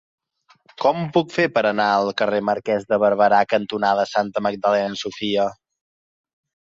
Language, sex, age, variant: Catalan, male, 30-39, Central